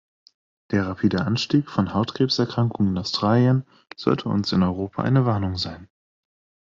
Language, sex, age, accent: German, male, 19-29, Deutschland Deutsch